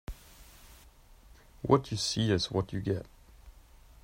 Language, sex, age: English, male, 19-29